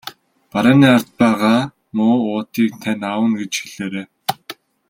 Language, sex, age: Mongolian, male, 19-29